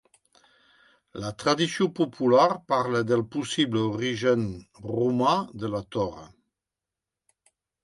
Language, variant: Catalan, Septentrional